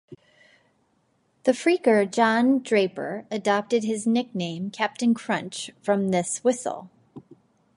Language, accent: English, United States English